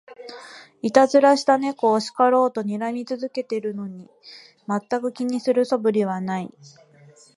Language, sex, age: Japanese, female, 30-39